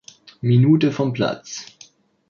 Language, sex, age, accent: German, male, 19-29, Deutschland Deutsch